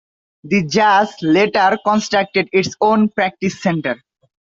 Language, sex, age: English, male, under 19